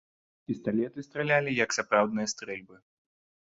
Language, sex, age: Belarusian, male, 19-29